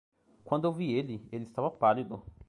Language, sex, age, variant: Portuguese, male, 19-29, Portuguese (Brasil)